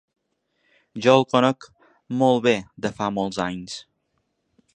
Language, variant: Catalan, Balear